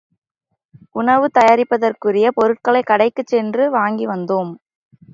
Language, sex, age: Tamil, female, 19-29